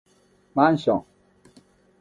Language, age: Japanese, 60-69